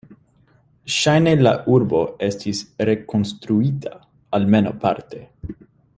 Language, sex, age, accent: Esperanto, male, 19-29, Internacia